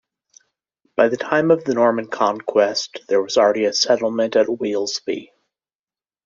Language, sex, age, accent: English, male, 30-39, United States English